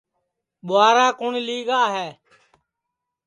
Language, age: Sansi, 19-29